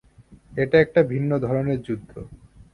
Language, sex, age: Bengali, male, 19-29